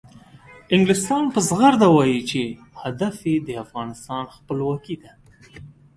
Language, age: Pashto, 30-39